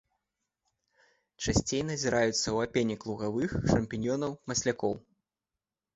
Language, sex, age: Belarusian, male, 30-39